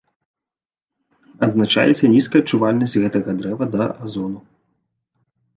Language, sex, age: Belarusian, male, 30-39